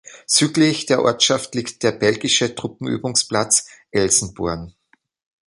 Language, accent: German, Österreichisches Deutsch